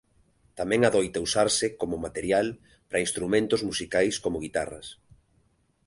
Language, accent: Galician, Normativo (estándar)